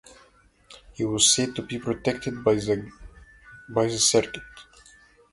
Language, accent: English, United States English